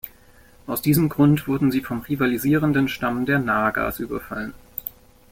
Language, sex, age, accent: German, male, 19-29, Deutschland Deutsch